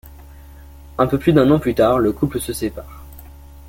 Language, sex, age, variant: French, male, under 19, Français de métropole